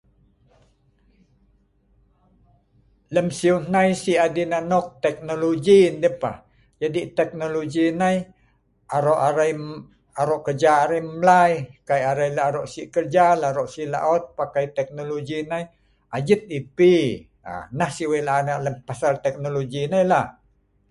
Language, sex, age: Sa'ban, male, 50-59